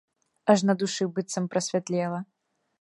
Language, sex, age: Belarusian, female, under 19